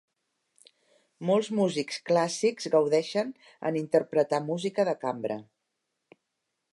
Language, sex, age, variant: Catalan, female, 60-69, Central